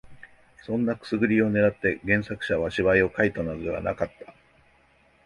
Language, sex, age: Japanese, male, 50-59